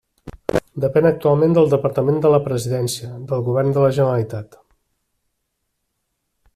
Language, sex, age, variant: Catalan, male, 50-59, Central